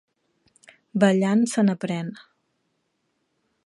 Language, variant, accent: Catalan, Central, central